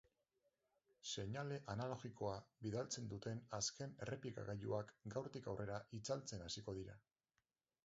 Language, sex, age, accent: Basque, male, 40-49, Mendebalekoa (Araba, Bizkaia, Gipuzkoako mendebaleko herri batzuk)